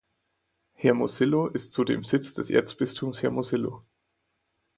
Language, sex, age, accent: German, male, 19-29, Deutschland Deutsch; Österreichisches Deutsch